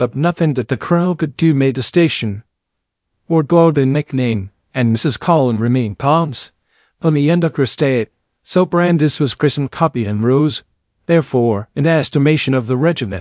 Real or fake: fake